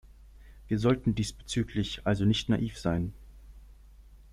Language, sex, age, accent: German, male, 19-29, Deutschland Deutsch